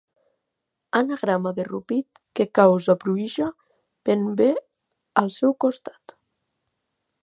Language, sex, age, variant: Catalan, female, 19-29, Nord-Occidental